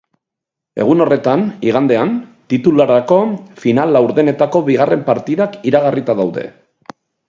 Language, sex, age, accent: Basque, male, 40-49, Erdialdekoa edo Nafarra (Gipuzkoa, Nafarroa)